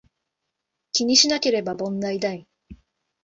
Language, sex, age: Japanese, female, 19-29